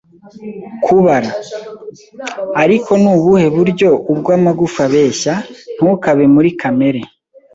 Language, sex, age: Kinyarwanda, male, 19-29